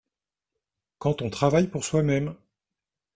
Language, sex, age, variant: French, male, 50-59, Français de métropole